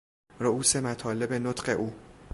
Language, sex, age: Persian, male, 30-39